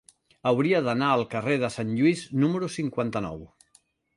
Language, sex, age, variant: Catalan, male, 50-59, Central